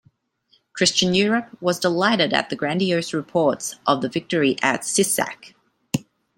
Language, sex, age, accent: English, female, 30-39, Australian English